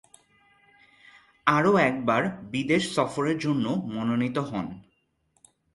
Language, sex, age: Bengali, male, 19-29